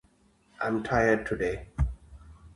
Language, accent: English, United States English